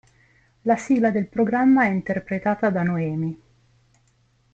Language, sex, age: Italian, female, 19-29